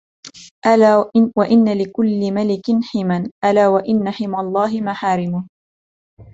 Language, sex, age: Arabic, female, 19-29